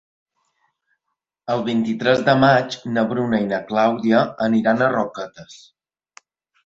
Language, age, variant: Catalan, 19-29, Balear